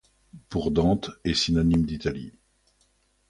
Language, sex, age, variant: French, male, 50-59, Français de métropole